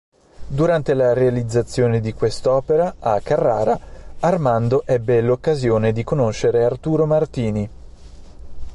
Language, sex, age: Italian, male, 30-39